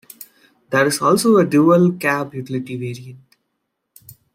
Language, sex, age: English, male, 19-29